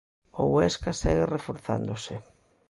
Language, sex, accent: Galician, female, Normativo (estándar)